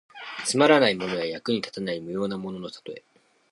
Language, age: Japanese, 19-29